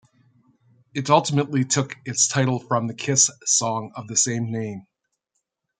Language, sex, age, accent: English, male, 60-69, Canadian English